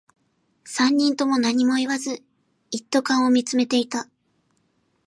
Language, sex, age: Japanese, female, 19-29